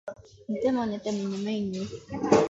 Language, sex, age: Japanese, female, 19-29